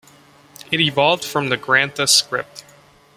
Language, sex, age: English, male, 19-29